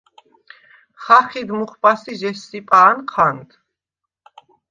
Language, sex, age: Svan, female, 50-59